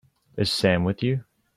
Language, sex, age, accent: English, male, under 19, New Zealand English